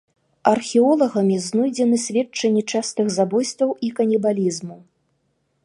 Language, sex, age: Belarusian, female, 30-39